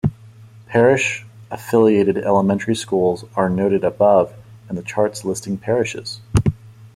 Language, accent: English, United States English